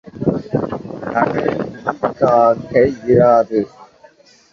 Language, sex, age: Tamil, male, 19-29